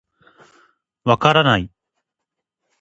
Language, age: Japanese, 19-29